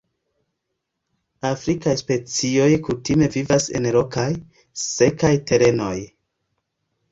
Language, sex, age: Esperanto, male, 19-29